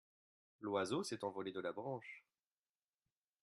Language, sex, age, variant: French, male, 19-29, Français de métropole